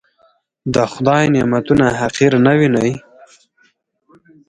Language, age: Pashto, 19-29